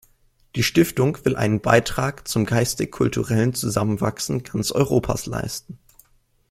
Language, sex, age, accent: German, male, 19-29, Deutschland Deutsch